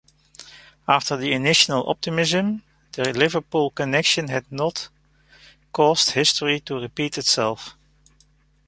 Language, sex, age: English, male, 50-59